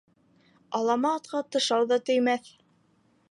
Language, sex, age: Bashkir, female, 19-29